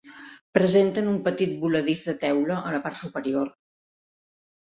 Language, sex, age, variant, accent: Catalan, female, 70-79, Central, central